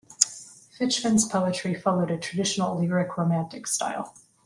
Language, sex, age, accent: English, female, 30-39, Canadian English